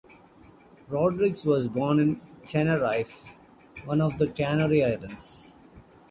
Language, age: English, 40-49